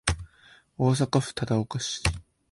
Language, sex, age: Japanese, male, 19-29